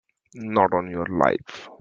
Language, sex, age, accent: English, male, 30-39, England English